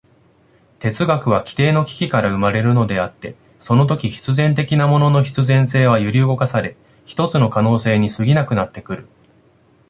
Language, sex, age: Japanese, male, 19-29